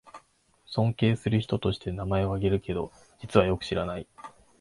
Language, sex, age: Japanese, male, 19-29